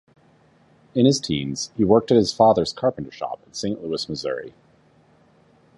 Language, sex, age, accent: English, male, 30-39, United States English